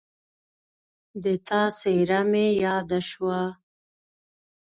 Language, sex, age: Pashto, female, 19-29